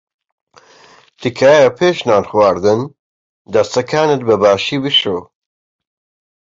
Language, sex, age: Central Kurdish, male, 19-29